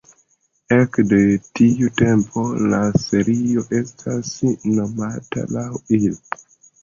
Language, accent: Esperanto, Internacia